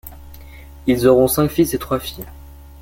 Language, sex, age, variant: French, male, under 19, Français de métropole